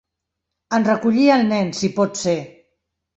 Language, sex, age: Catalan, female, 60-69